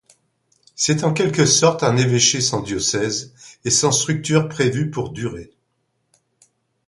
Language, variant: French, Français de métropole